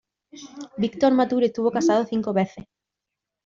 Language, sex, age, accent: Spanish, female, 19-29, España: Sur peninsular (Andalucia, Extremadura, Murcia)